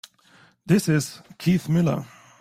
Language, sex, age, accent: English, male, 19-29, United States English